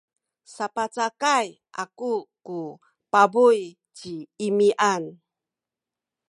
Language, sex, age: Sakizaya, female, 60-69